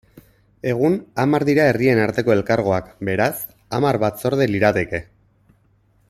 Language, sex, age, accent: Basque, male, 30-39, Erdialdekoa edo Nafarra (Gipuzkoa, Nafarroa)